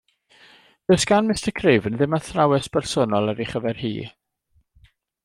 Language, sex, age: Welsh, male, 50-59